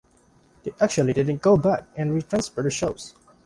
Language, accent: English, Filipino